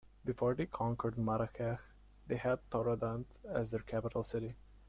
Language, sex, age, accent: English, male, under 19, United States English